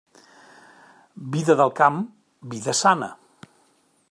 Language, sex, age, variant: Catalan, male, 50-59, Central